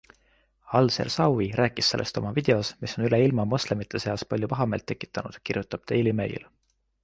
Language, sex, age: Estonian, male, 19-29